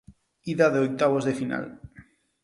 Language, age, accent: Galician, 30-39, Neofalante